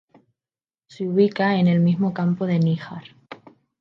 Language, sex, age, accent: Spanish, female, 19-29, España: Islas Canarias